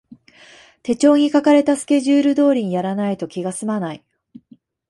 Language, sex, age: Japanese, female, 30-39